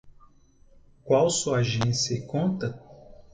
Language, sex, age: Portuguese, male, 50-59